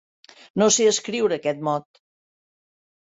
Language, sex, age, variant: Catalan, female, 60-69, Central